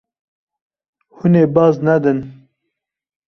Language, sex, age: Kurdish, male, 30-39